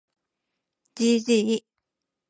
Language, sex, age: Japanese, female, 19-29